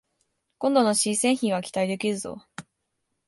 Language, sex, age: Japanese, female, under 19